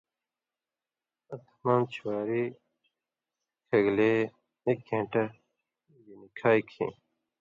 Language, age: Indus Kohistani, 19-29